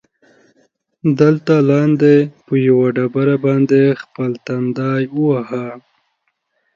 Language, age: Pashto, 19-29